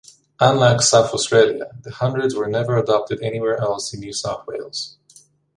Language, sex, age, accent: English, male, 19-29, United States English